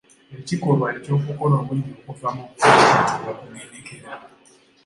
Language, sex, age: Ganda, male, 19-29